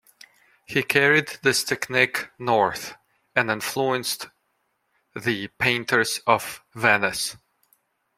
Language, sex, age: English, male, 40-49